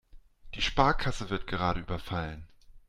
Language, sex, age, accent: German, male, 40-49, Deutschland Deutsch